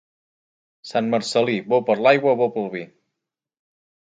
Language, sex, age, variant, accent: Catalan, male, 30-39, Central, gironí